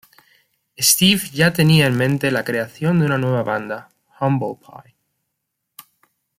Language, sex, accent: Spanish, male, España: Centro-Sur peninsular (Madrid, Toledo, Castilla-La Mancha)